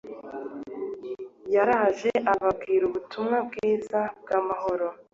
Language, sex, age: Kinyarwanda, female, 19-29